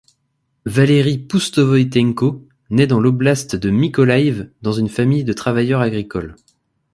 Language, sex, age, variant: French, male, 19-29, Français de métropole